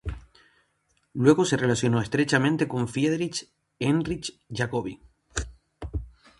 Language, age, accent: Spanish, 19-29, España: Islas Canarias